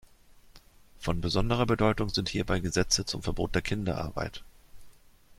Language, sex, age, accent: German, male, 50-59, Deutschland Deutsch